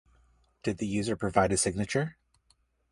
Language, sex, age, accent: English, male, 40-49, United States English